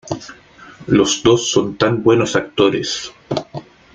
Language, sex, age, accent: Spanish, male, 19-29, Chileno: Chile, Cuyo